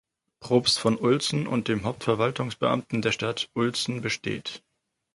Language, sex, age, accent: German, male, 19-29, Deutschland Deutsch